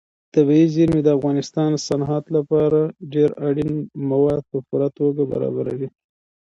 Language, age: Pashto, 30-39